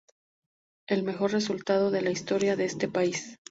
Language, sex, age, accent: Spanish, female, 30-39, México